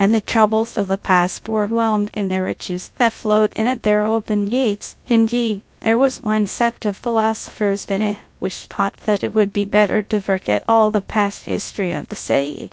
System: TTS, GlowTTS